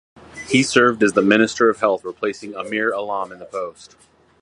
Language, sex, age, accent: English, male, 40-49, United States English